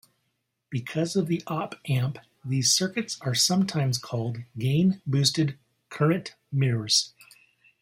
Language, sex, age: English, male, 50-59